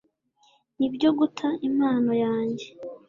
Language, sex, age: Kinyarwanda, female, 19-29